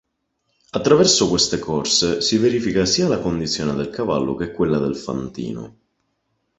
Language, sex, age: Italian, male, 19-29